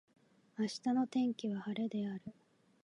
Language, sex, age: Japanese, female, 19-29